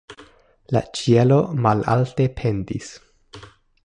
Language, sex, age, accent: Esperanto, male, 19-29, Internacia